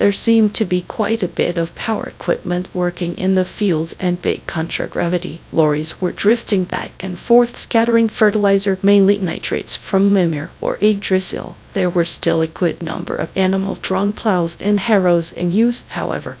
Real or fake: fake